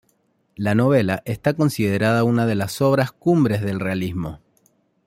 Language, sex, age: Spanish, male, 30-39